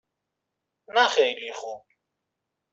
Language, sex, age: Persian, male, 30-39